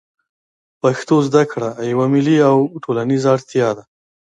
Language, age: Pashto, 30-39